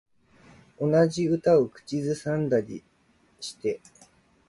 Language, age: Japanese, 30-39